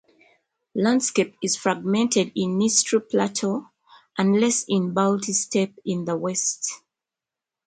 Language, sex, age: English, female, 40-49